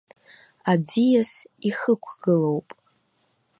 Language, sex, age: Abkhazian, female, under 19